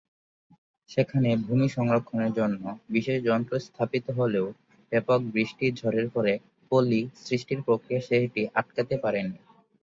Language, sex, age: Bengali, male, 19-29